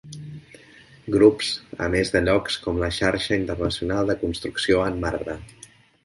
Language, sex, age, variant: Catalan, male, 50-59, Central